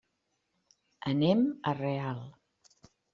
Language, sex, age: Catalan, female, 60-69